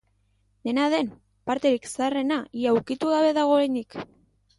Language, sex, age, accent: Basque, female, 19-29, Mendebalekoa (Araba, Bizkaia, Gipuzkoako mendebaleko herri batzuk)